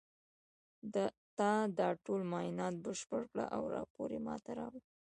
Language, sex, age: Pashto, female, 19-29